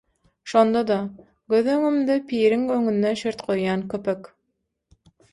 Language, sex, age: Turkmen, female, 19-29